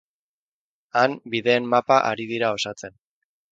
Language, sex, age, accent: Basque, male, 30-39, Erdialdekoa edo Nafarra (Gipuzkoa, Nafarroa)